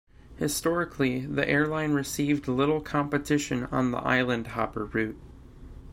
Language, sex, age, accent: English, male, 19-29, United States English